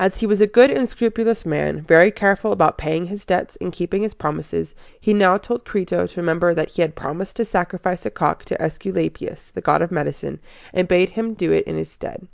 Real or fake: real